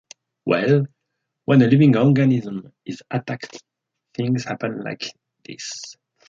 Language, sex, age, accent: English, male, 19-29, England English